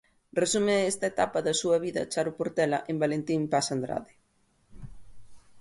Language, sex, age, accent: Galician, female, 40-49, Atlántico (seseo e gheada)